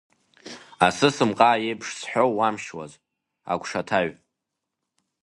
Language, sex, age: Abkhazian, male, under 19